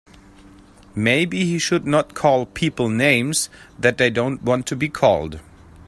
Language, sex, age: English, male, 30-39